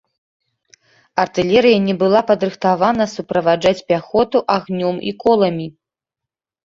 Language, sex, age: Belarusian, female, 19-29